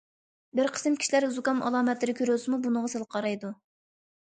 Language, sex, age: Uyghur, female, under 19